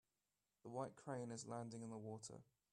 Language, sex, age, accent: English, male, 19-29, England English